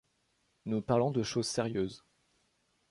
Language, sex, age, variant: French, male, 19-29, Français de métropole